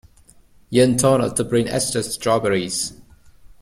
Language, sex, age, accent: English, male, 30-39, United States English